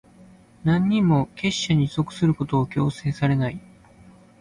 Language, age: Japanese, 19-29